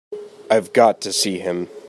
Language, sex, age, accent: English, male, 19-29, United States English